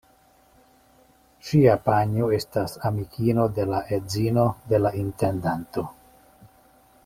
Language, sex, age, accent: Esperanto, male, 50-59, Internacia